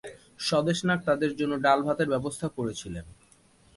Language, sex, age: Bengali, male, 19-29